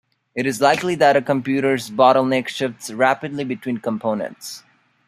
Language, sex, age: English, male, 50-59